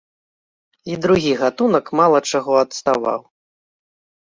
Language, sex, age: Belarusian, male, 30-39